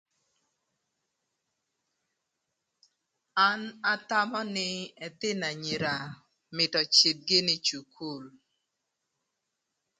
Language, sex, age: Thur, female, 30-39